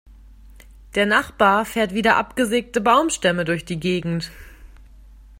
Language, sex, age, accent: German, female, 19-29, Deutschland Deutsch